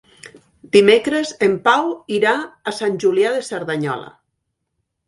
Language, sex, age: Catalan, female, 60-69